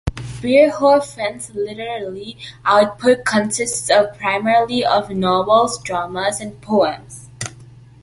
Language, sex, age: English, female, under 19